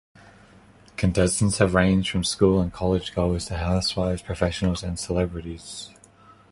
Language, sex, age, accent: English, male, 19-29, Australian English